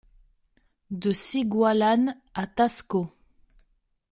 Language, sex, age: French, female, 30-39